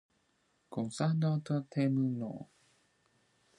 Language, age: Seri, 19-29